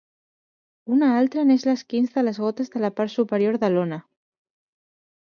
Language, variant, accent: Catalan, Central, central